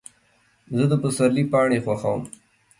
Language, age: Pashto, 19-29